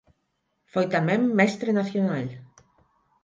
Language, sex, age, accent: Galician, female, 50-59, Neofalante